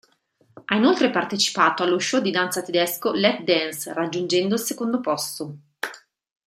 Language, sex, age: Italian, female, 40-49